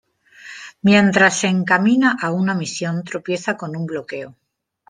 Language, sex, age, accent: Spanish, female, 40-49, España: Sur peninsular (Andalucia, Extremadura, Murcia)